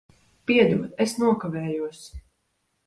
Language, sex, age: Latvian, female, 19-29